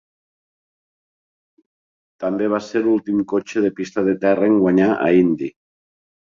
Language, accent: Catalan, valencià